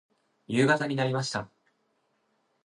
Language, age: Japanese, 19-29